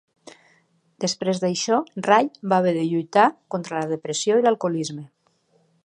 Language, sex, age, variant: Catalan, female, 50-59, Nord-Occidental